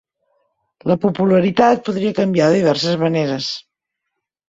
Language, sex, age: Catalan, female, 50-59